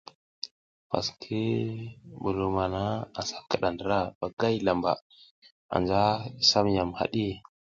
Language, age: South Giziga, 19-29